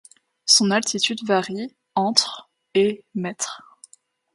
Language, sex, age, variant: French, female, 19-29, Français d'Europe